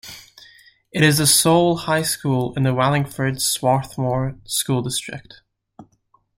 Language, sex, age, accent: English, male, 19-29, United States English